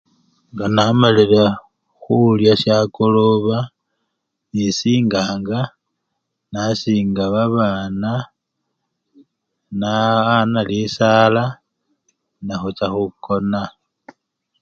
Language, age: Luyia, 40-49